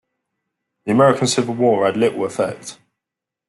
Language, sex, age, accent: English, male, 19-29, England English